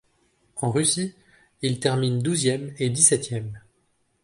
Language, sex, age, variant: French, male, 30-39, Français de métropole